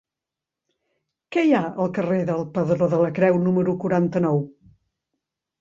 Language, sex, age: Catalan, female, 50-59